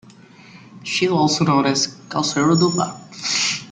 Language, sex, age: English, male, 19-29